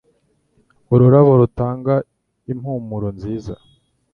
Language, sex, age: Kinyarwanda, male, 19-29